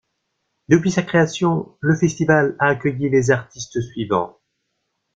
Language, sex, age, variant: French, male, 19-29, Français de métropole